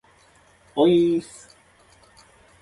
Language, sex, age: Japanese, male, 30-39